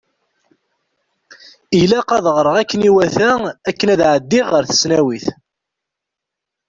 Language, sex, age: Kabyle, male, 19-29